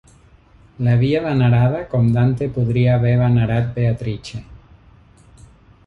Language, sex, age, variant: Catalan, male, 40-49, Central